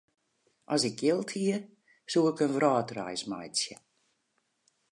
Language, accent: Western Frisian, Klaaifrysk